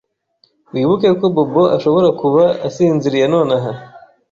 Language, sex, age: Kinyarwanda, male, 19-29